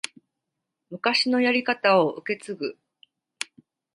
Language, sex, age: Japanese, female, 30-39